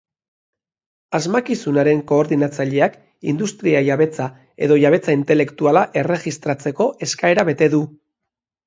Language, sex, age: Basque, male, 50-59